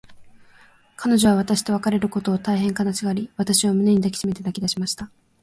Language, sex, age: Japanese, female, 19-29